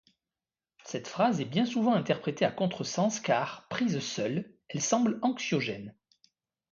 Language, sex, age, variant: French, male, 40-49, Français de métropole